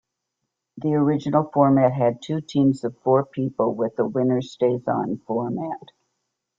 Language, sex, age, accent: English, female, 70-79, United States English